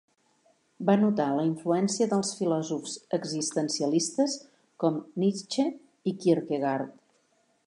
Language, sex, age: Catalan, female, 50-59